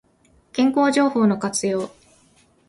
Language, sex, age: Japanese, female, 19-29